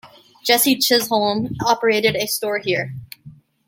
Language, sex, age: English, female, 19-29